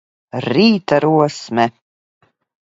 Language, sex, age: Latvian, female, 50-59